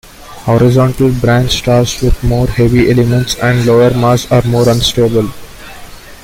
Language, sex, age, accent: English, male, 19-29, India and South Asia (India, Pakistan, Sri Lanka)